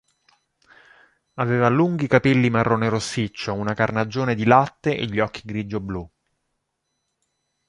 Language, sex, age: Italian, male, 30-39